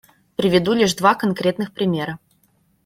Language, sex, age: Russian, female, 19-29